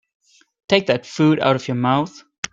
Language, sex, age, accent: English, male, 30-39, England English